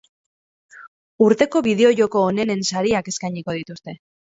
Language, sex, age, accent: Basque, female, 30-39, Mendebalekoa (Araba, Bizkaia, Gipuzkoako mendebaleko herri batzuk)